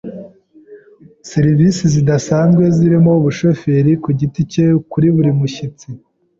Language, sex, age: Kinyarwanda, male, 19-29